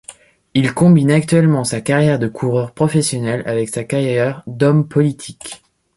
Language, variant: French, Français de métropole